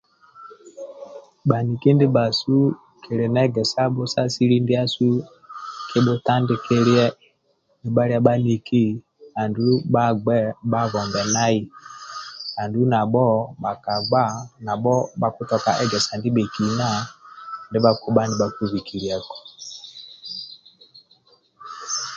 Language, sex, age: Amba (Uganda), male, 50-59